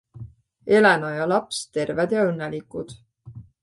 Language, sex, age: Estonian, female, 30-39